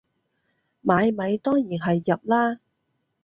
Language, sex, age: Cantonese, female, 30-39